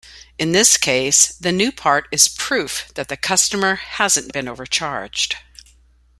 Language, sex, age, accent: English, female, 50-59, United States English